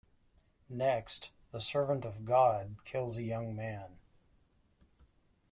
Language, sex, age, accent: English, male, 40-49, United States English